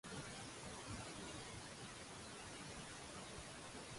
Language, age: Cantonese, 19-29